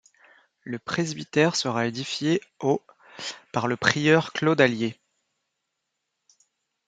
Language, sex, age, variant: French, male, 30-39, Français de métropole